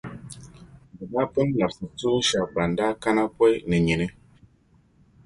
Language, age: Dagbani, 30-39